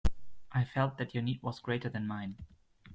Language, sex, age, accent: English, male, 30-39, United States English